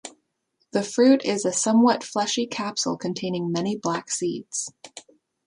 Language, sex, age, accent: English, female, 19-29, Canadian English